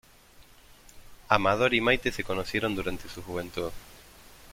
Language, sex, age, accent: Spanish, male, 30-39, Rioplatense: Argentina, Uruguay, este de Bolivia, Paraguay